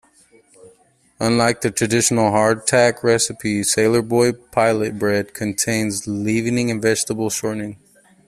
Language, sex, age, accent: English, male, 19-29, United States English